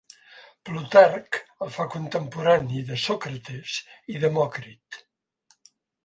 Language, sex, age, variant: Catalan, male, 70-79, Central